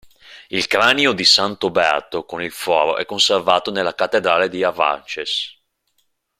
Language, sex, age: Italian, male, 30-39